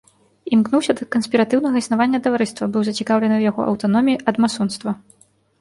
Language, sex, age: Belarusian, female, 30-39